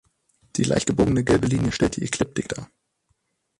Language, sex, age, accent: German, female, 19-29, Deutschland Deutsch